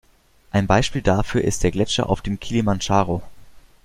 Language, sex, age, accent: German, male, under 19, Deutschland Deutsch